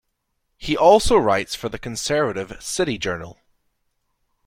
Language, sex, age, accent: English, male, 19-29, Scottish English